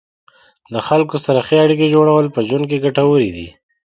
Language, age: Pashto, 19-29